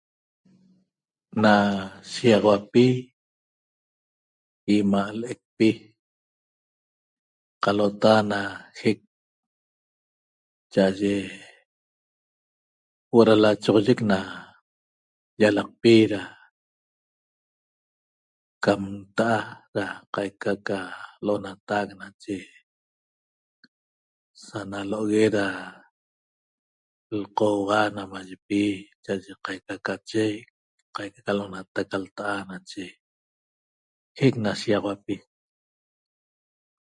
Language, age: Toba, 60-69